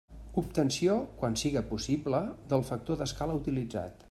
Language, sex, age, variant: Catalan, male, 50-59, Central